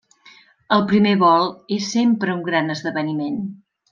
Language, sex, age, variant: Catalan, female, 50-59, Central